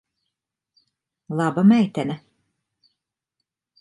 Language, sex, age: Latvian, female, 50-59